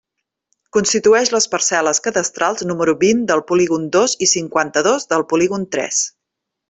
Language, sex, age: Catalan, female, 40-49